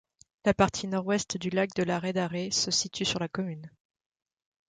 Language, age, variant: French, 30-39, Français de métropole